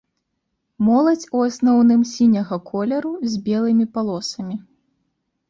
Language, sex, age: Belarusian, female, 19-29